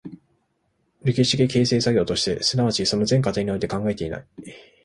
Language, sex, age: Japanese, male, 19-29